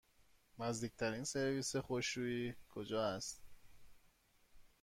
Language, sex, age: Persian, male, 30-39